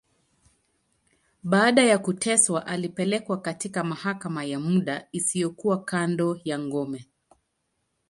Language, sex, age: Swahili, female, 30-39